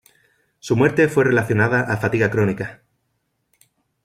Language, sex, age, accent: Spanish, male, 30-39, España: Sur peninsular (Andalucia, Extremadura, Murcia)